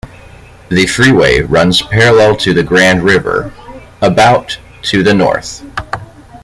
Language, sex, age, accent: English, male, 30-39, United States English